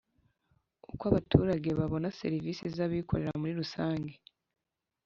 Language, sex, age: Kinyarwanda, female, 19-29